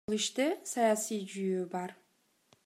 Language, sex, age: Kyrgyz, female, 30-39